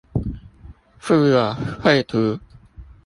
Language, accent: Chinese, 出生地：臺北市